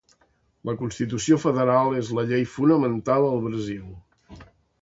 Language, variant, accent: Catalan, Central, central